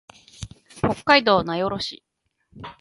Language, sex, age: Japanese, female, 30-39